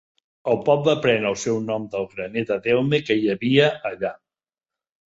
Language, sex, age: Catalan, male, 50-59